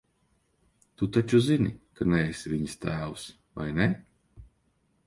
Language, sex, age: Latvian, male, 40-49